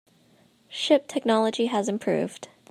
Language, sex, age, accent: English, female, 19-29, United States English